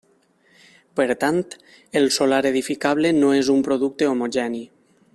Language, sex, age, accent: Catalan, male, 19-29, valencià